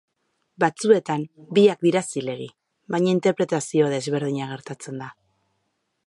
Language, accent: Basque, Mendebalekoa (Araba, Bizkaia, Gipuzkoako mendebaleko herri batzuk)